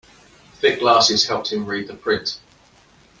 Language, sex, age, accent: English, male, 40-49, England English